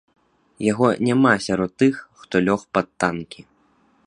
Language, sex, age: Belarusian, male, 19-29